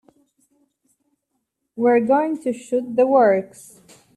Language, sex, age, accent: English, female, 19-29, United States English